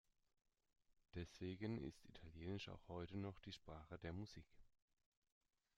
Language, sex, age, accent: German, male, 30-39, Deutschland Deutsch